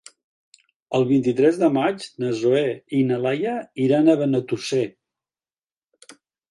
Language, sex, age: Catalan, male, 70-79